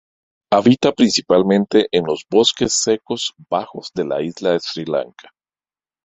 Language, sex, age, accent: Spanish, male, 40-49, América central